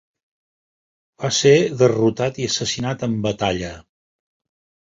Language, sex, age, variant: Catalan, male, 60-69, Septentrional